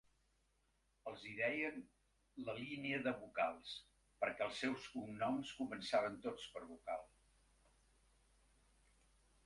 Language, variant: Catalan, Central